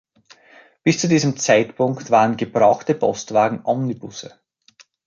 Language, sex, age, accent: German, male, 30-39, Österreichisches Deutsch